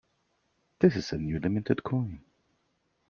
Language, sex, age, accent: English, male, 40-49, United States English